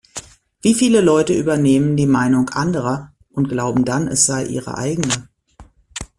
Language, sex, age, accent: German, female, 40-49, Deutschland Deutsch